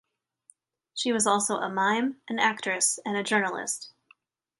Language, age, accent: English, 19-29, United States English